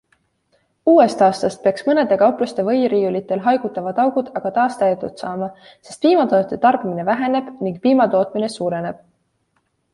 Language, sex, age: Estonian, female, 19-29